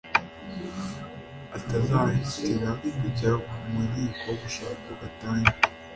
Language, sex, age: Kinyarwanda, male, under 19